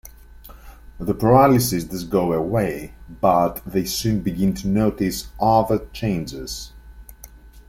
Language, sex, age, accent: English, male, 30-39, England English